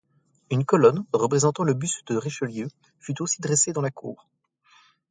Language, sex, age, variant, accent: French, male, 30-39, Français d'Europe, Français de Belgique